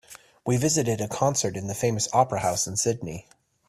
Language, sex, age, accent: English, male, 30-39, United States English